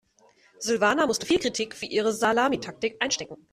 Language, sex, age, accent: German, female, 19-29, Deutschland Deutsch